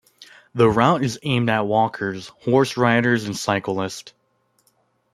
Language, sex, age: English, male, under 19